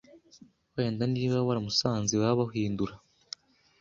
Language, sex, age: Kinyarwanda, male, 30-39